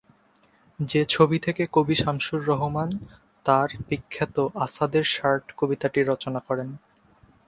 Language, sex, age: Bengali, male, 19-29